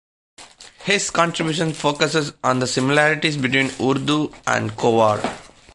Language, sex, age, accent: English, male, 30-39, India and South Asia (India, Pakistan, Sri Lanka)